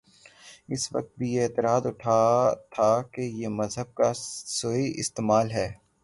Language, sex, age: Urdu, male, 19-29